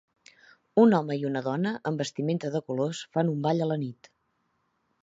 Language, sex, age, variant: Catalan, female, 40-49, Central